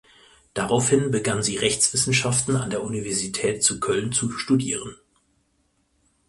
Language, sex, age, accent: German, male, 40-49, Deutschland Deutsch